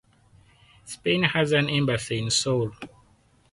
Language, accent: English, Southern African (South Africa, Zimbabwe, Namibia)